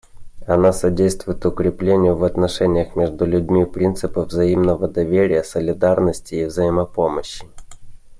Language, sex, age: Russian, male, 19-29